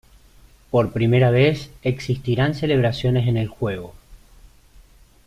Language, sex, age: Spanish, male, 30-39